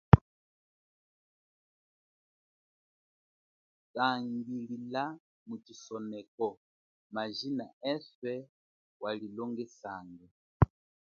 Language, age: Chokwe, 40-49